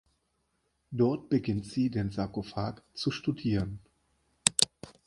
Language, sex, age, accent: German, male, 40-49, Deutschland Deutsch